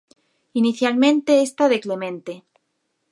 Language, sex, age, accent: Galician, female, 30-39, Normativo (estándar)